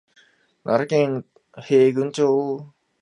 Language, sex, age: Japanese, male, 19-29